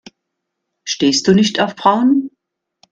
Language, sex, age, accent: German, female, 50-59, Deutschland Deutsch